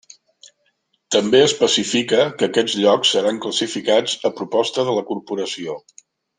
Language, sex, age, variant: Catalan, male, 50-59, Central